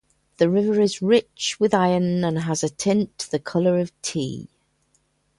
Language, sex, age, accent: English, female, 50-59, England English